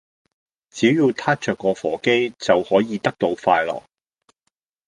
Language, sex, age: Cantonese, male, 50-59